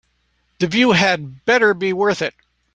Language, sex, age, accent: English, male, 70-79, United States English